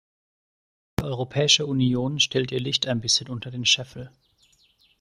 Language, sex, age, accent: German, male, 19-29, Deutschland Deutsch